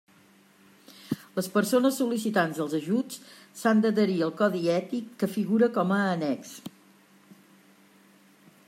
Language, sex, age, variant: Catalan, female, 70-79, Central